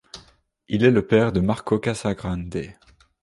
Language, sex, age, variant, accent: French, male, 30-39, Français d'Europe, Français de Belgique